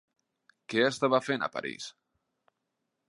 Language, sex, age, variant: Catalan, male, 19-29, Central